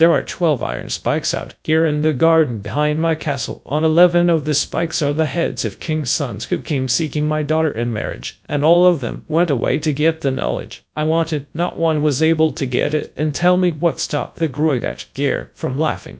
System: TTS, GradTTS